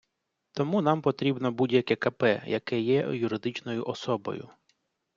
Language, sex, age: Ukrainian, male, 40-49